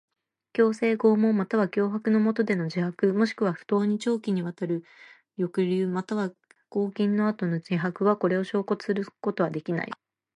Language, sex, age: Japanese, female, 30-39